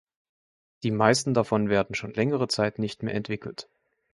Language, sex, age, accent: German, male, 19-29, Deutschland Deutsch